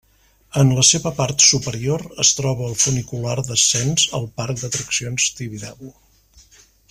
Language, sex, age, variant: Catalan, male, 50-59, Central